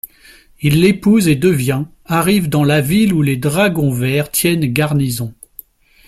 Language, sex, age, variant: French, male, 40-49, Français de métropole